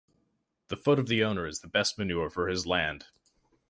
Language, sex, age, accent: English, male, 19-29, Canadian English